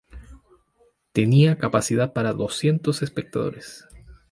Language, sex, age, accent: Spanish, male, 30-39, Chileno: Chile, Cuyo